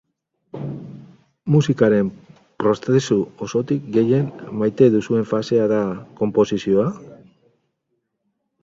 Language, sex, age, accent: Basque, male, 50-59, Mendebalekoa (Araba, Bizkaia, Gipuzkoako mendebaleko herri batzuk)